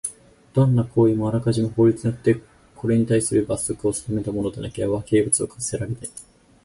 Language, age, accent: Japanese, 19-29, 標準語